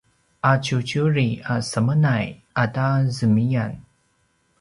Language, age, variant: Paiwan, 30-39, pinayuanan a kinaikacedasan (東排灣語)